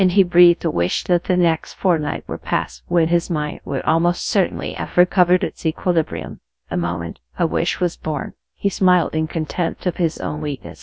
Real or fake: fake